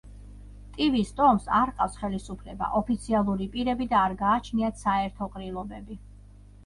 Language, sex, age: Georgian, female, 40-49